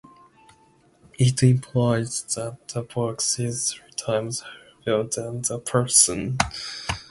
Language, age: English, under 19